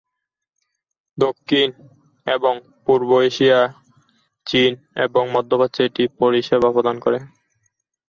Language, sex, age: Bengali, male, 19-29